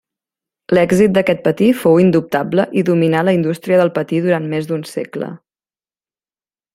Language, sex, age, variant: Catalan, female, 40-49, Central